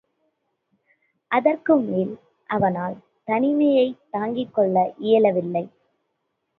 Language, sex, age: Tamil, female, 19-29